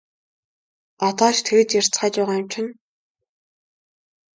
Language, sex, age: Mongolian, female, 19-29